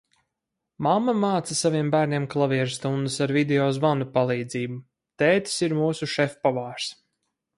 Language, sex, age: Latvian, male, 30-39